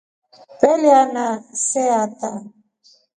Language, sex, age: Rombo, female, 40-49